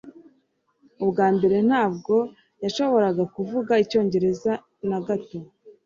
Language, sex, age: Kinyarwanda, female, 30-39